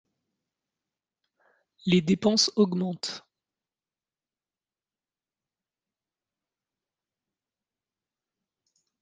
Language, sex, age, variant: French, male, 40-49, Français de métropole